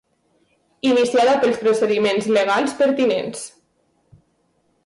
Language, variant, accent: Catalan, Valencià meridional, valencià